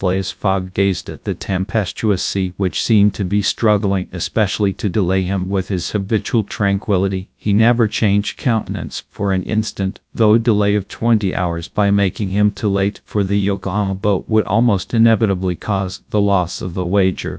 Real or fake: fake